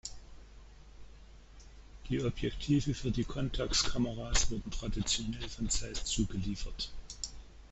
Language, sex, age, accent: German, male, 50-59, Deutschland Deutsch